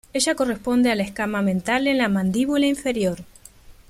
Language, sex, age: Spanish, female, 19-29